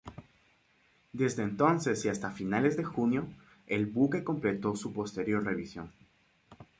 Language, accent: Spanish, América central